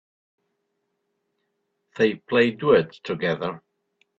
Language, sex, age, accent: English, male, 60-69, England English